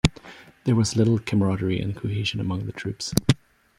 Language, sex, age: English, male, 30-39